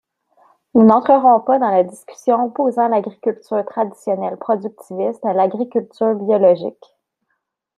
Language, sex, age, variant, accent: French, female, 19-29, Français d'Amérique du Nord, Français du Canada